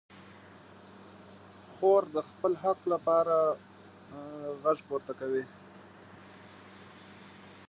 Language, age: Pashto, 19-29